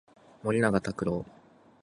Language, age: Japanese, 19-29